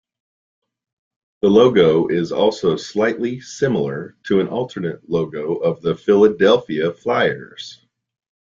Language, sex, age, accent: English, male, 40-49, United States English